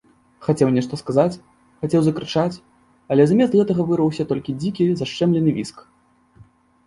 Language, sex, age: Belarusian, male, 19-29